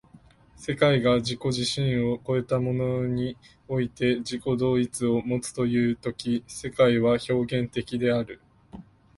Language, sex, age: Japanese, male, 19-29